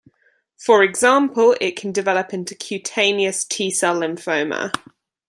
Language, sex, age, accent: English, female, 19-29, England English